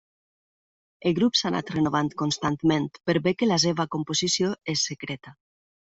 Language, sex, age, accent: Catalan, female, 40-49, valencià